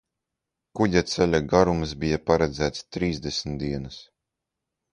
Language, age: Latvian, 19-29